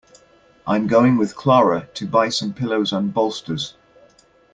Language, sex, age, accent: English, male, 30-39, England English